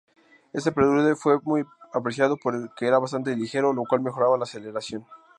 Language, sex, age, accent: Spanish, male, under 19, México